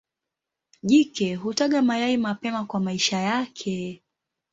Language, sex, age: Swahili, female, 19-29